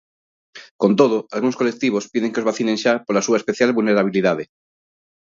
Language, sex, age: Galician, male, 30-39